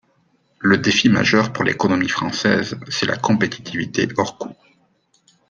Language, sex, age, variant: French, male, 40-49, Français de métropole